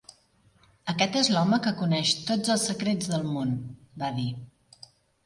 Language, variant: Catalan, Central